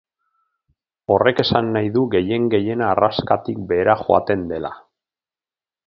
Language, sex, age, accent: Basque, male, 40-49, Erdialdekoa edo Nafarra (Gipuzkoa, Nafarroa)